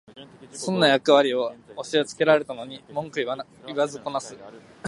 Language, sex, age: Japanese, male, 19-29